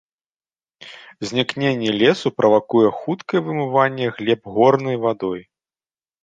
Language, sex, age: Belarusian, male, 40-49